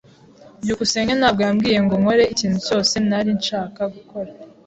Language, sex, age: Kinyarwanda, female, 19-29